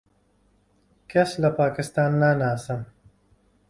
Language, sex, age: Central Kurdish, male, 40-49